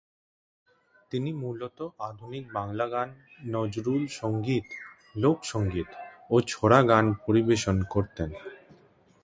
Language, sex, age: Bengali, male, 30-39